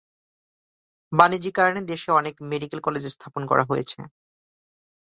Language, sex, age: Bengali, male, 19-29